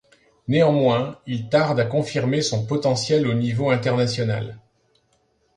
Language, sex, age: French, male, 50-59